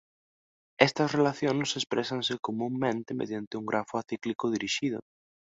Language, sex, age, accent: Galician, male, 19-29, Normativo (estándar)